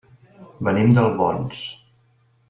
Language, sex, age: Catalan, male, 50-59